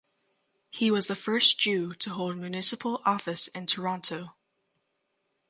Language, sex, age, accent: English, female, under 19, United States English